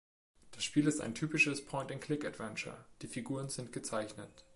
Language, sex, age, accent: German, male, 19-29, Deutschland Deutsch